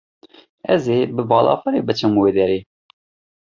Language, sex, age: Kurdish, male, 40-49